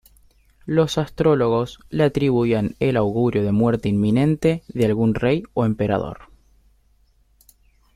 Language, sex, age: Spanish, male, under 19